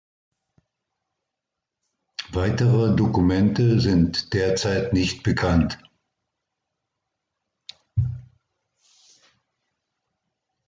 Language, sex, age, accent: German, male, 60-69, Deutschland Deutsch